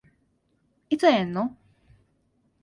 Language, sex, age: Japanese, female, 19-29